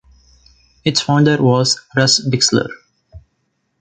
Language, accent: English, India and South Asia (India, Pakistan, Sri Lanka)